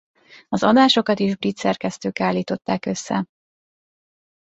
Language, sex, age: Hungarian, female, 19-29